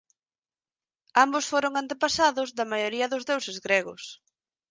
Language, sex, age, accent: Galician, female, 19-29, Normativo (estándar)